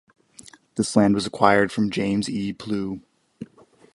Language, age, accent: English, 19-29, United States English